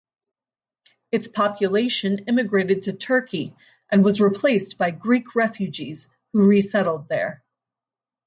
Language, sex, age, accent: English, female, 30-39, United States English